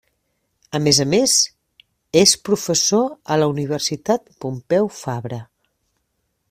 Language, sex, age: Catalan, female, 40-49